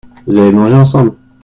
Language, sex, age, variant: French, male, 19-29, Français de métropole